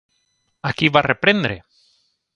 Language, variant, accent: Catalan, Valencià meridional, valencià